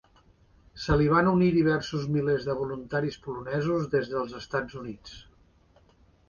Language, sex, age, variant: Catalan, male, 60-69, Central